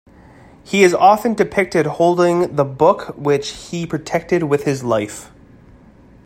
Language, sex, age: English, male, 19-29